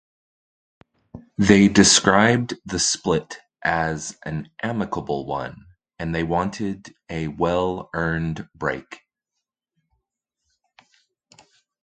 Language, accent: English, United States English